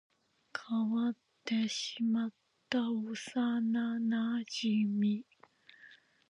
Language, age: Japanese, 19-29